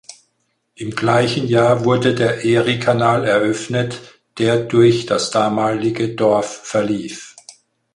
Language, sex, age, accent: German, male, 60-69, Deutschland Deutsch